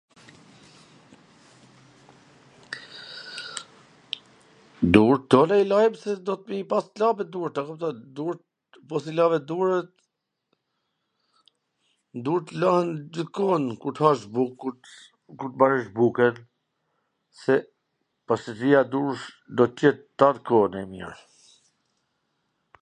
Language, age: Gheg Albanian, 40-49